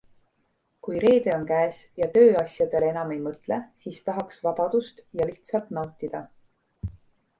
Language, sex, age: Estonian, female, 19-29